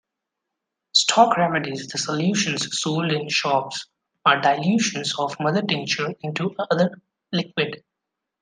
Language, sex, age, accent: English, male, 19-29, India and South Asia (India, Pakistan, Sri Lanka)